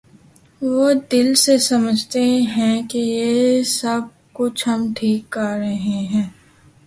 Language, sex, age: Urdu, female, 19-29